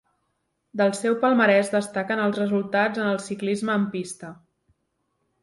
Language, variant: Catalan, Central